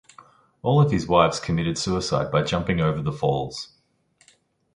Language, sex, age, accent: English, male, 30-39, Australian English